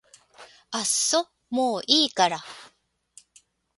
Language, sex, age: Japanese, female, 60-69